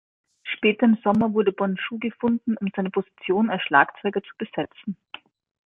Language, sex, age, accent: German, female, 40-49, Österreichisches Deutsch